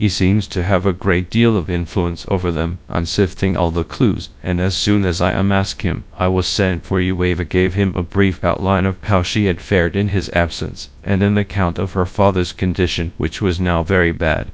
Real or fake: fake